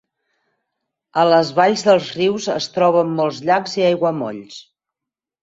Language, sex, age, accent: Catalan, female, 40-49, gironí